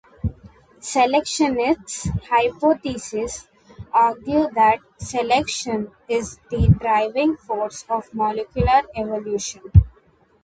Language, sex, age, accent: English, female, under 19, India and South Asia (India, Pakistan, Sri Lanka)